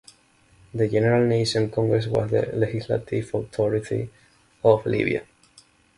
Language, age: English, 19-29